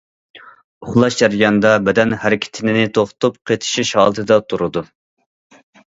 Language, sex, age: Uyghur, male, 30-39